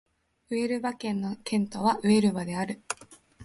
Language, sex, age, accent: Japanese, female, under 19, 標準語